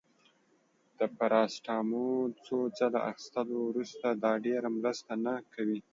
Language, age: Pashto, 19-29